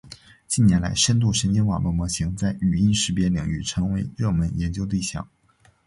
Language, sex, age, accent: Chinese, male, under 19, 出生地：黑龙江省